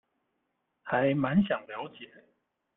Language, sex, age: Chinese, male, 30-39